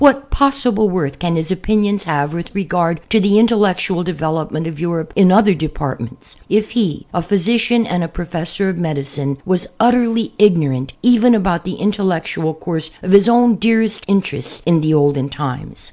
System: none